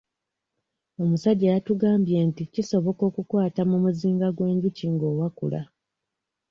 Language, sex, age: Ganda, female, 19-29